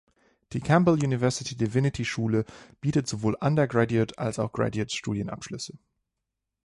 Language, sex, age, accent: German, male, 30-39, Deutschland Deutsch